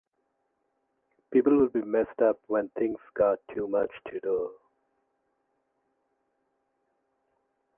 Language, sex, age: English, male, 50-59